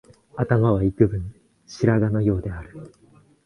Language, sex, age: Japanese, male, 19-29